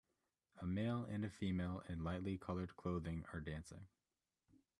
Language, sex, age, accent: English, male, 19-29, United States English